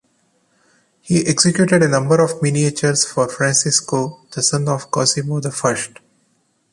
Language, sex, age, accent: English, male, 30-39, India and South Asia (India, Pakistan, Sri Lanka)